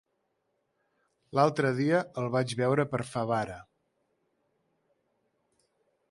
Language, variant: Catalan, Central